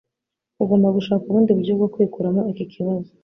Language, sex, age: Kinyarwanda, female, 19-29